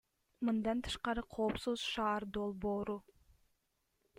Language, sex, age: Kyrgyz, female, 19-29